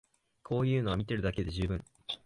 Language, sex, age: Japanese, male, 19-29